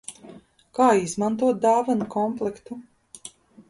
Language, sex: Latvian, female